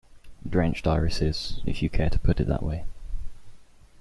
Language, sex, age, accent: English, male, 19-29, England English